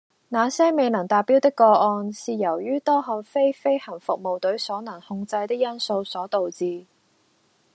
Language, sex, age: Cantonese, female, 19-29